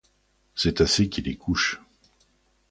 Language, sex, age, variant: French, male, 50-59, Français de métropole